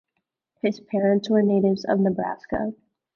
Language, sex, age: English, female, 19-29